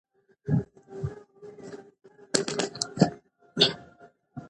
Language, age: Pashto, 19-29